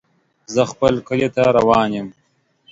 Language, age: Pashto, 19-29